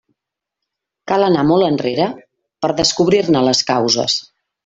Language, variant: Catalan, Central